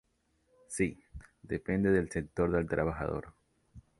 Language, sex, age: Spanish, male, under 19